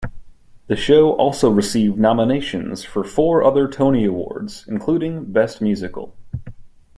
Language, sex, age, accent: English, male, 30-39, United States English